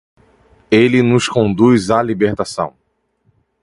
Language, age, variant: Portuguese, 30-39, Portuguese (Brasil)